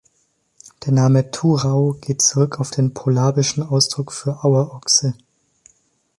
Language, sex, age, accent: German, male, 19-29, Deutschland Deutsch